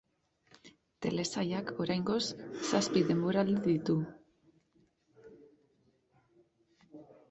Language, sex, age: Basque, female, 30-39